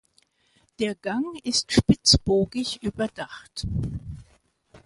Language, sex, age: German, female, 70-79